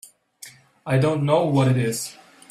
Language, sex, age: English, male, 19-29